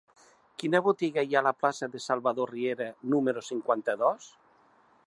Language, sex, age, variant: Catalan, male, 60-69, Central